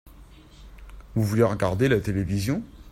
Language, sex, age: French, male, under 19